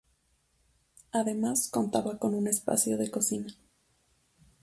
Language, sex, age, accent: Spanish, female, 19-29, México